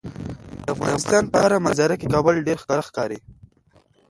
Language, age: Pashto, under 19